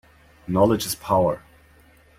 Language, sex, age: English, male, 30-39